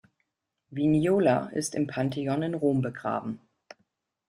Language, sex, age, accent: German, female, 40-49, Deutschland Deutsch